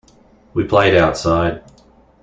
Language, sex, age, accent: English, male, 40-49, Australian English